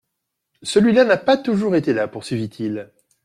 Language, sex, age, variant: French, male, 40-49, Français de métropole